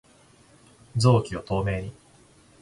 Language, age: Japanese, 30-39